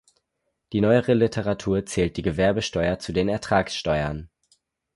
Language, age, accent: German, under 19, Deutschland Deutsch